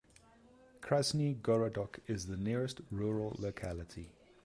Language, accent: English, Southern African (South Africa, Zimbabwe, Namibia)